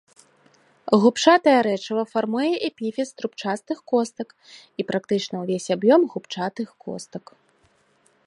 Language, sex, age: Belarusian, female, 19-29